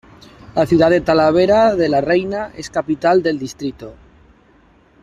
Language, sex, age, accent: Spanish, male, 30-39, España: Norte peninsular (Asturias, Castilla y León, Cantabria, País Vasco, Navarra, Aragón, La Rioja, Guadalajara, Cuenca)